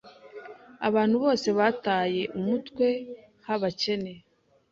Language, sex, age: Kinyarwanda, female, 19-29